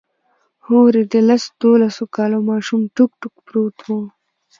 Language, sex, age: Pashto, female, 19-29